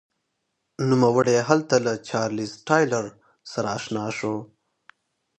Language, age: Pashto, 19-29